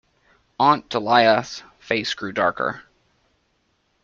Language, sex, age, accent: English, male, 19-29, United States English